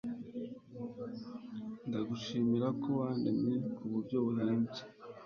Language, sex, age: Kinyarwanda, male, 30-39